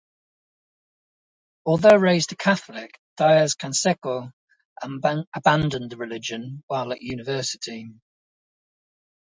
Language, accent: English, England English